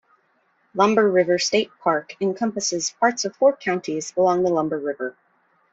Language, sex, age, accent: English, female, 30-39, United States English